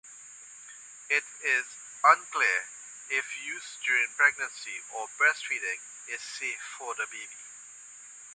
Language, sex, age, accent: English, male, 40-49, West Indies and Bermuda (Bahamas, Bermuda, Jamaica, Trinidad)